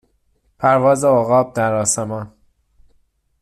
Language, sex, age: Persian, male, 19-29